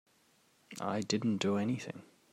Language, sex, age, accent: English, male, 19-29, Australian English